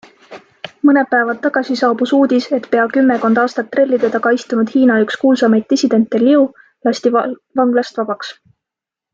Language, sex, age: Estonian, female, 19-29